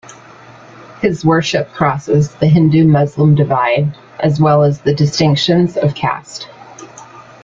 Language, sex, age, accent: English, female, 50-59, United States English